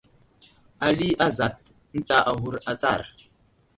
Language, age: Wuzlam, 19-29